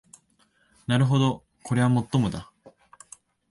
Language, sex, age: Japanese, male, 19-29